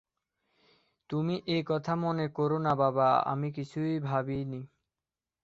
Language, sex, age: Bengali, male, 19-29